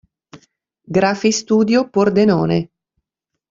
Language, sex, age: Italian, female, 40-49